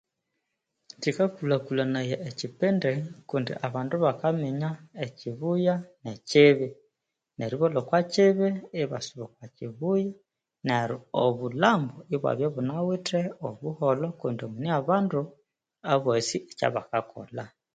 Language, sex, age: Konzo, female, 30-39